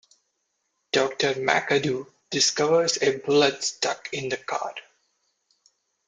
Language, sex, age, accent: English, male, 19-29, India and South Asia (India, Pakistan, Sri Lanka)